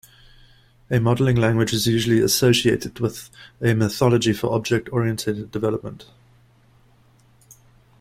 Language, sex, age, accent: English, male, 30-39, Southern African (South Africa, Zimbabwe, Namibia)